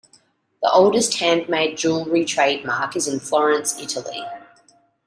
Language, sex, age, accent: English, female, 30-39, Australian English